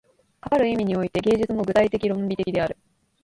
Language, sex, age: Japanese, female, 19-29